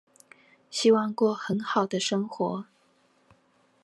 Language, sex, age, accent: Chinese, female, 40-49, 出生地：臺北市